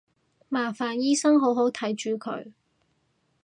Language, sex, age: Cantonese, female, 30-39